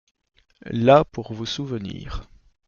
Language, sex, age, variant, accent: French, male, 19-29, Français d'Europe, Français de Belgique